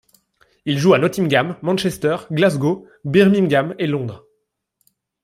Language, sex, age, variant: French, male, 19-29, Français de métropole